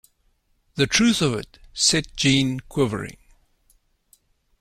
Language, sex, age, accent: English, male, 60-69, Southern African (South Africa, Zimbabwe, Namibia)